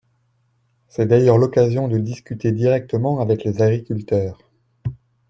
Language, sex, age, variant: French, male, 30-39, Français de métropole